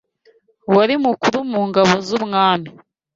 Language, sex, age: Kinyarwanda, female, 19-29